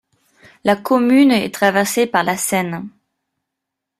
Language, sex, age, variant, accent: French, female, 30-39, Français d'Europe, Français d’Allemagne